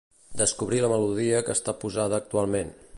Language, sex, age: Catalan, male, 40-49